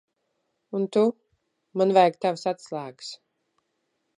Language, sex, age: Latvian, female, 40-49